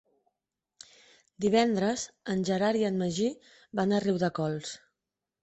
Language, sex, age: Catalan, female, 30-39